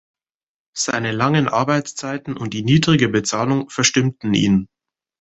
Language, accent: German, Deutschland Deutsch